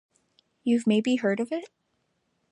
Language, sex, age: English, female, under 19